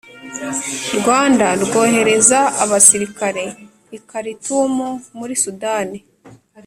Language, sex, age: Kinyarwanda, female, 19-29